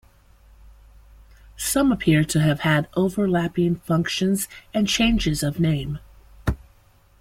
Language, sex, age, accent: English, female, 40-49, United States English